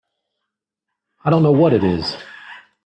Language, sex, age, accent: English, male, 50-59, United States English